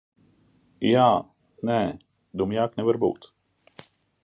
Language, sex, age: Latvian, male, 30-39